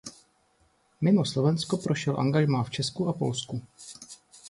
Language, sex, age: Czech, male, 30-39